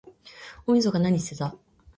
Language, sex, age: Japanese, female, 19-29